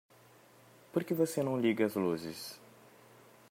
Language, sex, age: Portuguese, male, 19-29